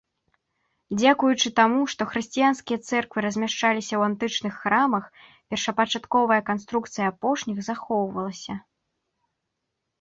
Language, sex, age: Belarusian, female, 19-29